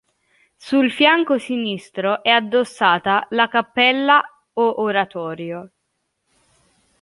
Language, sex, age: Italian, female, under 19